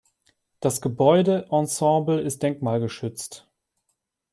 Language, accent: German, Deutschland Deutsch